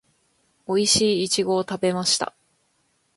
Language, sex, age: Japanese, female, 19-29